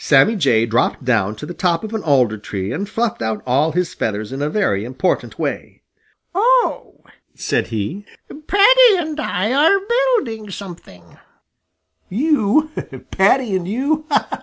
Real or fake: real